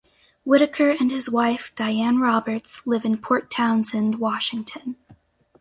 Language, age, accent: English, under 19, United States English